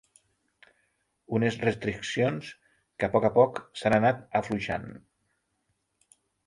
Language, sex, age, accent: Catalan, male, 40-49, Lleidatà